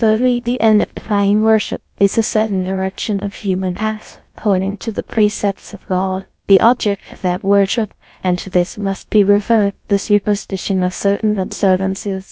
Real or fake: fake